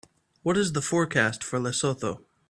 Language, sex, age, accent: English, male, 19-29, United States English